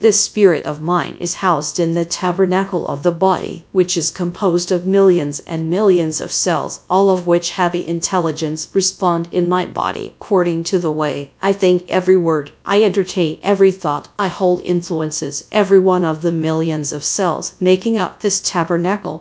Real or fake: fake